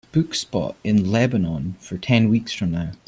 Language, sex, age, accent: English, male, 19-29, Scottish English